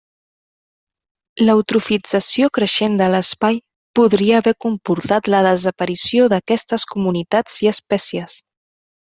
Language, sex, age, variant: Catalan, female, 19-29, Central